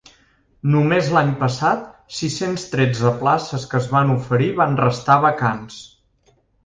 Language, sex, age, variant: Catalan, male, 40-49, Central